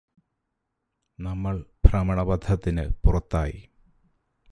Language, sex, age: Malayalam, male, 40-49